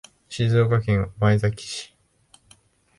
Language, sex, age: Japanese, male, 19-29